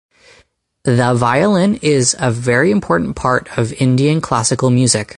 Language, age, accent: English, 19-29, Canadian English